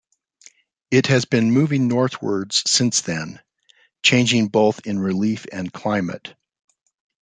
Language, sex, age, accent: English, male, 50-59, United States English